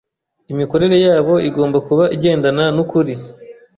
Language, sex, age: Kinyarwanda, male, 19-29